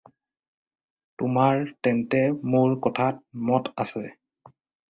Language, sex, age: Assamese, male, 19-29